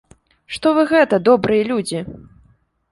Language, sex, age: Belarusian, female, 19-29